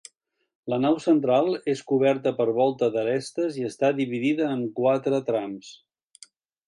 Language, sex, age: Catalan, male, 70-79